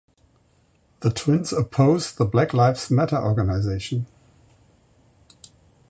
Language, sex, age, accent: English, male, 60-69, United States English